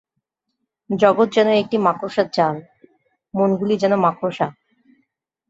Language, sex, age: Bengali, female, 30-39